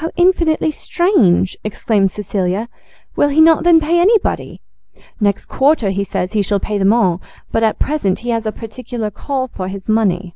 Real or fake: real